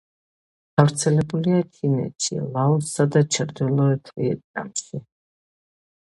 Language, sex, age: Georgian, female, 50-59